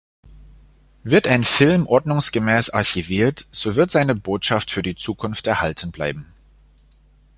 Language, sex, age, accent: German, male, 40-49, Deutschland Deutsch